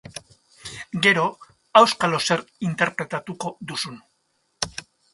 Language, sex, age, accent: Basque, male, 60-69, Mendebalekoa (Araba, Bizkaia, Gipuzkoako mendebaleko herri batzuk)